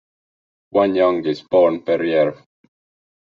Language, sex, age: English, male, 19-29